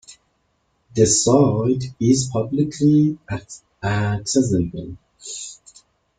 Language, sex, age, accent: English, male, 30-39, United States English